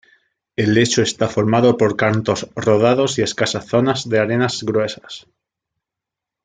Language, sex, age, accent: Spanish, male, 30-39, España: Sur peninsular (Andalucia, Extremadura, Murcia)